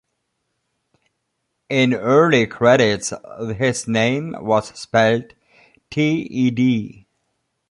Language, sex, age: English, male, 30-39